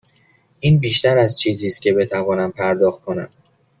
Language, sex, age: Persian, male, 19-29